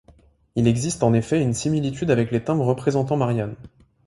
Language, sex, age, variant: French, male, 19-29, Français de métropole